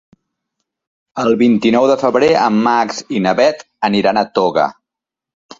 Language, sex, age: Catalan, male, 40-49